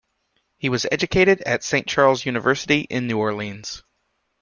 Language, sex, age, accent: English, male, 30-39, United States English